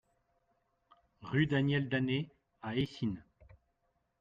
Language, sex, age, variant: French, male, 40-49, Français de métropole